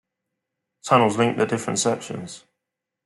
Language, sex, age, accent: English, male, 19-29, England English